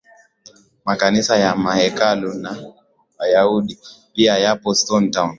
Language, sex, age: Swahili, male, 19-29